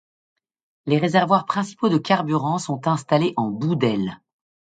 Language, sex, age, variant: French, female, 40-49, Français de métropole